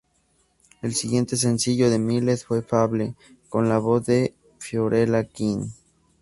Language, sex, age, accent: Spanish, male, 19-29, México